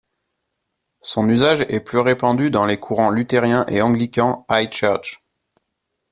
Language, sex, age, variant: French, male, 30-39, Français de métropole